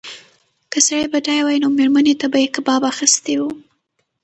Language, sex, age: Pashto, female, 19-29